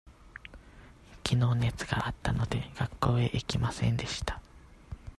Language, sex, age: Japanese, male, 19-29